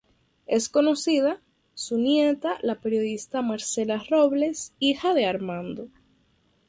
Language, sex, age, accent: Spanish, female, under 19, Caribe: Cuba, Venezuela, Puerto Rico, República Dominicana, Panamá, Colombia caribeña, México caribeño, Costa del golfo de México